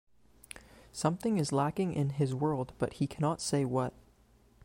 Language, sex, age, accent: English, male, 19-29, Canadian English